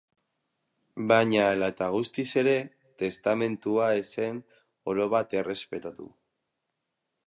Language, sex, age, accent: Basque, male, 30-39, Mendebalekoa (Araba, Bizkaia, Gipuzkoako mendebaleko herri batzuk)